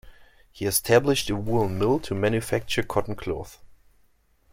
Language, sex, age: English, male, 19-29